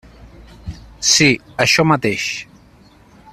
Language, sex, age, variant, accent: Catalan, male, 40-49, Central, central